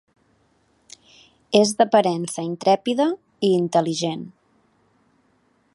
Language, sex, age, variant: Catalan, female, 30-39, Central